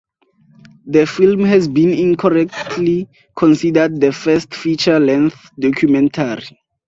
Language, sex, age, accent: English, male, under 19, Southern African (South Africa, Zimbabwe, Namibia)